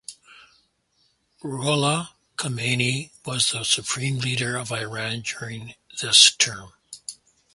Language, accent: English, Canadian English